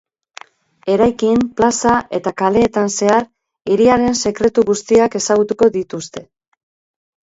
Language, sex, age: Basque, female, 50-59